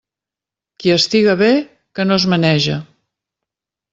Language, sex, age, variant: Catalan, female, 50-59, Central